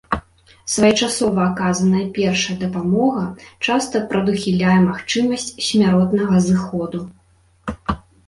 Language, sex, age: Belarusian, female, 19-29